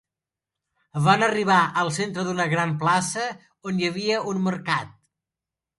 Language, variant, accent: Catalan, Central, central